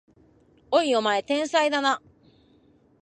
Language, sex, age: Japanese, female, 19-29